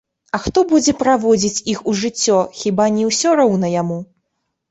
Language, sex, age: Belarusian, female, 19-29